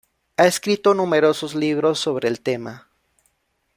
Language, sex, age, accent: Spanish, male, 19-29, México